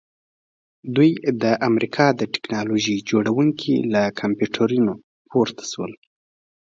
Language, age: Pashto, 19-29